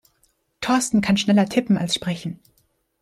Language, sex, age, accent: German, female, under 19, Deutschland Deutsch